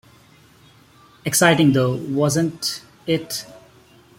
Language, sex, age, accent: English, male, 30-39, India and South Asia (India, Pakistan, Sri Lanka)